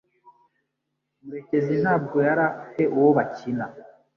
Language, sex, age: Kinyarwanda, male, 30-39